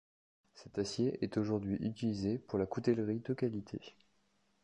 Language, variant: French, Français de métropole